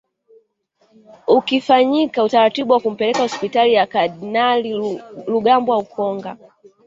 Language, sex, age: Swahili, female, 19-29